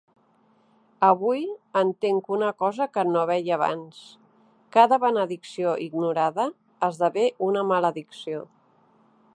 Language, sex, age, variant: Catalan, female, 50-59, Central